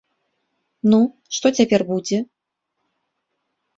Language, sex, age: Belarusian, female, 40-49